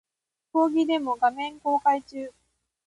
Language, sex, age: Japanese, female, 19-29